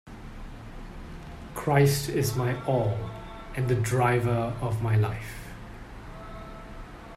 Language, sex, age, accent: English, male, 30-39, Singaporean English